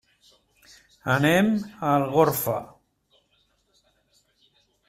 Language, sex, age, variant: Catalan, male, 70-79, Central